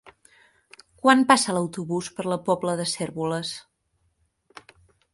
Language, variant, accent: Catalan, Central, Girona